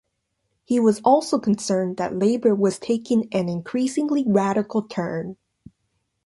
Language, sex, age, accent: English, female, 19-29, United States English